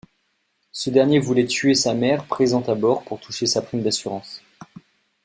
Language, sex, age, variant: French, male, 19-29, Français de métropole